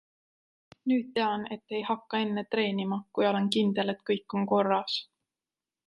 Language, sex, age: Estonian, female, 19-29